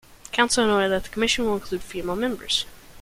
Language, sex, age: English, male, 19-29